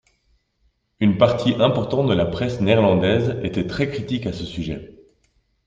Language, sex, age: French, male, 30-39